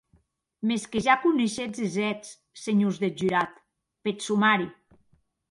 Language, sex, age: Occitan, female, 40-49